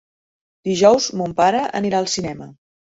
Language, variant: Catalan, Central